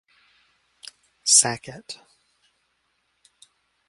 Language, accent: English, Canadian English